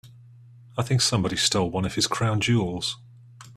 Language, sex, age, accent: English, male, 30-39, England English